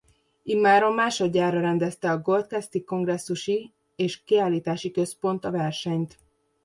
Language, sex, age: Hungarian, female, 19-29